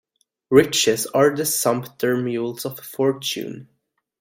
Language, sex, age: English, male, 19-29